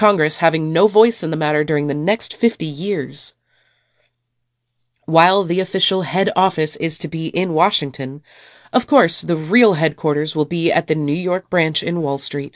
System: none